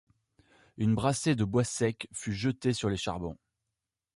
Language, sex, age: French, male, 30-39